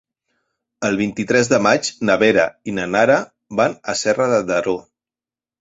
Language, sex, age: Catalan, male, 40-49